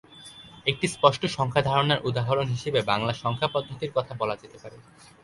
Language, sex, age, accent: Bengali, male, under 19, Bangladeshi